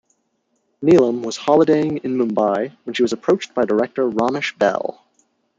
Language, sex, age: English, male, 19-29